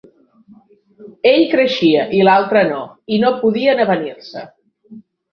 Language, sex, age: Catalan, female, 50-59